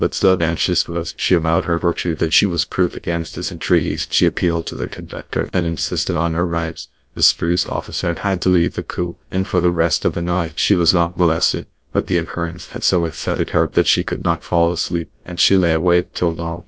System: TTS, GlowTTS